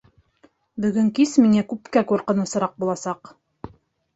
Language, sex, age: Bashkir, female, 19-29